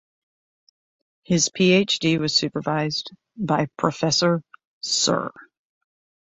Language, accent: English, United States English